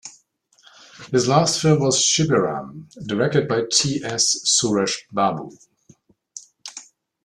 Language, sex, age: English, male, 50-59